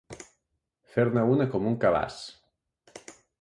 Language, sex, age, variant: Catalan, male, 30-39, Central